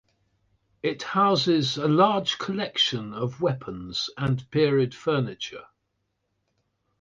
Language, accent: English, England English